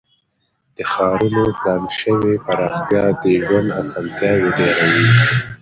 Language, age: Pashto, 19-29